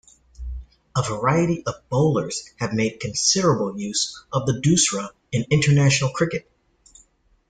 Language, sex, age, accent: English, male, 40-49, United States English